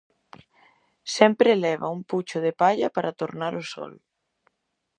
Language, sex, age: Galician, female, 19-29